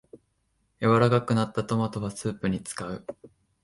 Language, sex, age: Japanese, male, 19-29